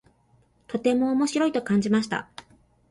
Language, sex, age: Japanese, female, 19-29